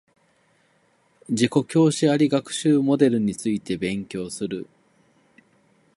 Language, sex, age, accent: Japanese, male, 30-39, 関西弁